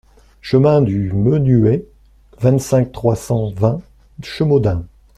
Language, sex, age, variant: French, male, 60-69, Français de métropole